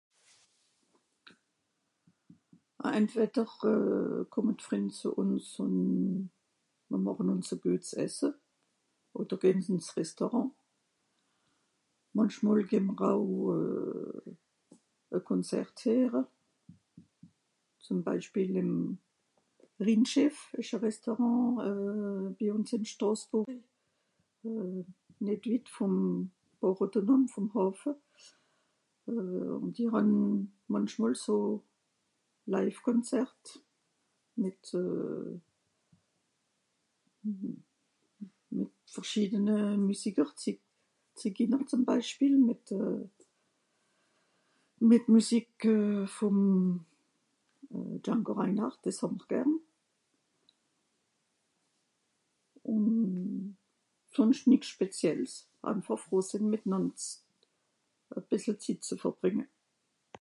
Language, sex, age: Swiss German, female, 60-69